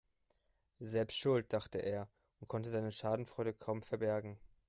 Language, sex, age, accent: German, male, 19-29, Deutschland Deutsch